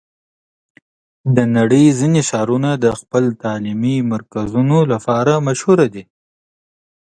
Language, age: Pashto, 19-29